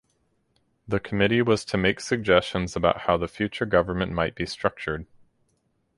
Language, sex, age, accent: English, male, 30-39, United States English